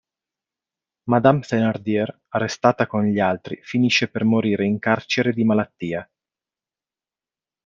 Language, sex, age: Italian, male, 30-39